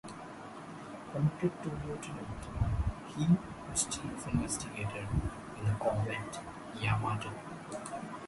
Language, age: English, under 19